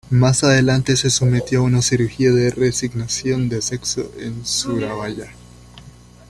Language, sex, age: Spanish, male, 19-29